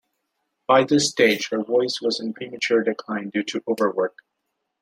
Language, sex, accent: English, male, Canadian English